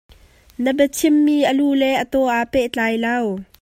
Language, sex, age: Hakha Chin, female, 19-29